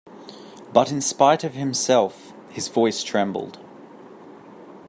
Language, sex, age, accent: English, male, 19-29, Australian English